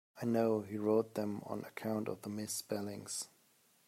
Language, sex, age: English, male, 19-29